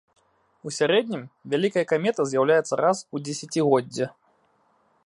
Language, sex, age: Belarusian, male, 19-29